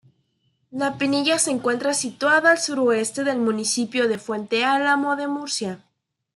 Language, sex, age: Spanish, female, 19-29